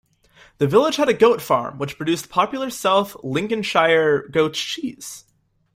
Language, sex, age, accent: English, male, under 19, United States English